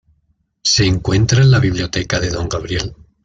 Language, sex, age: Spanish, male, 60-69